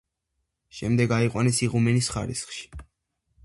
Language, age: Georgian, under 19